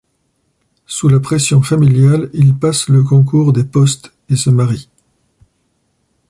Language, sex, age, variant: French, male, 40-49, Français de métropole